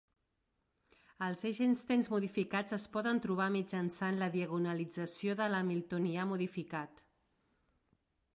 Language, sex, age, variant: Catalan, female, 40-49, Central